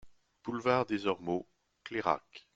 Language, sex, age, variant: French, male, 30-39, Français de métropole